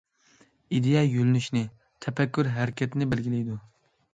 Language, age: Uyghur, 19-29